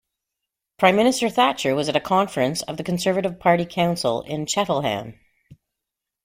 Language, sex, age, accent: English, female, 50-59, Canadian English